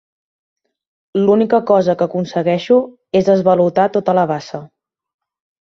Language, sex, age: Catalan, female, 19-29